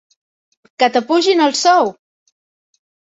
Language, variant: Catalan, Central